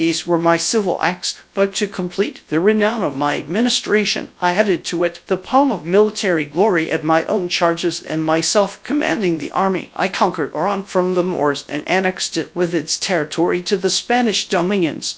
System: TTS, GradTTS